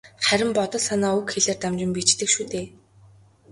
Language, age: Mongolian, 19-29